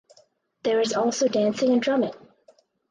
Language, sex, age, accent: English, female, under 19, United States English